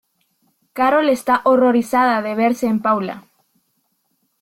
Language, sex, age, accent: Spanish, female, 19-29, América central